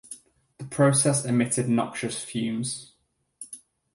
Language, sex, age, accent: English, male, 19-29, England English